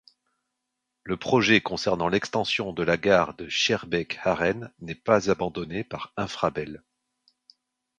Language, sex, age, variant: French, male, 40-49, Français de métropole